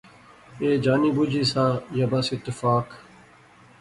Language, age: Pahari-Potwari, 30-39